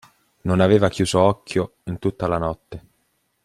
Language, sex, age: Italian, male, 30-39